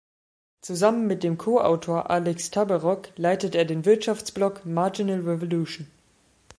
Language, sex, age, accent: German, male, under 19, Deutschland Deutsch